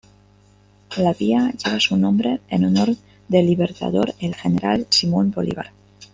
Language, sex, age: Spanish, female, 30-39